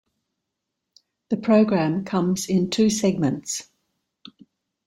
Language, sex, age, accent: English, female, 70-79, Australian English